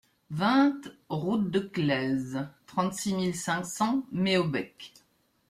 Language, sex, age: French, female, 60-69